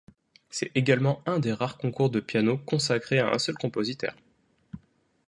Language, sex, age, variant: French, male, 19-29, Français de métropole